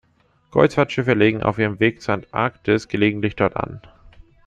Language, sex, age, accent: German, male, under 19, Deutschland Deutsch